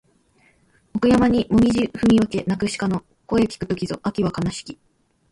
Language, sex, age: Japanese, female, 19-29